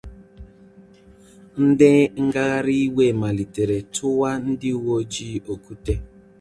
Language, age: Igbo, 30-39